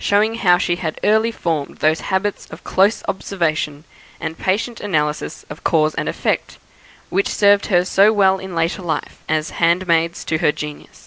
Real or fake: real